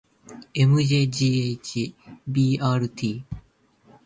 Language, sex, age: Japanese, male, 19-29